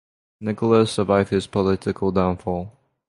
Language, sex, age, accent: English, male, 19-29, England English; Singaporean English